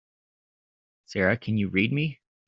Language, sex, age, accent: English, male, 40-49, United States English